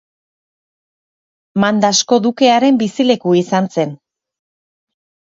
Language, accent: Basque, Erdialdekoa edo Nafarra (Gipuzkoa, Nafarroa)